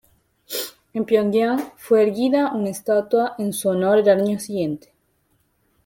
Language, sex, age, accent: Spanish, female, 19-29, Rioplatense: Argentina, Uruguay, este de Bolivia, Paraguay